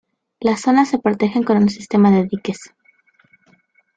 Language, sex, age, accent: Spanish, female, under 19, México